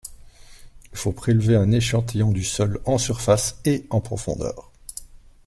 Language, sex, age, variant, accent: French, male, 30-39, Français d'Europe, Français de Belgique